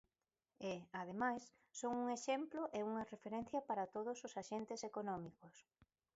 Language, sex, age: Galician, female, 40-49